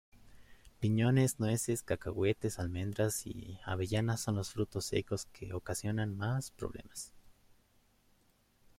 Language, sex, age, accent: Spanish, male, 19-29, Andino-Pacífico: Colombia, Perú, Ecuador, oeste de Bolivia y Venezuela andina